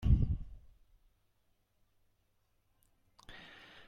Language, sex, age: Basque, male, 60-69